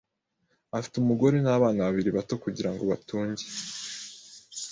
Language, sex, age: Kinyarwanda, male, 19-29